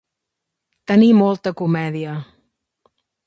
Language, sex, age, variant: Catalan, female, 40-49, Central